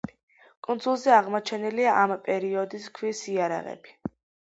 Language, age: Georgian, under 19